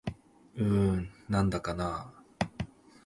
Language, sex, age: Japanese, male, 19-29